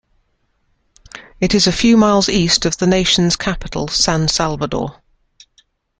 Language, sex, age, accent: English, female, 50-59, England English